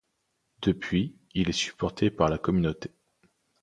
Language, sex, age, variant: French, male, 19-29, Français de métropole